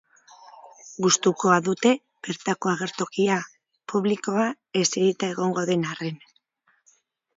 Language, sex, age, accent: Basque, female, 40-49, Mendebalekoa (Araba, Bizkaia, Gipuzkoako mendebaleko herri batzuk)